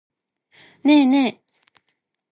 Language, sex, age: Japanese, female, 19-29